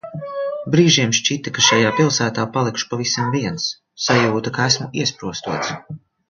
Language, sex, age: Latvian, female, 40-49